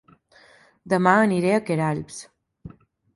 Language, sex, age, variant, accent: Catalan, female, 19-29, Balear, mallorquí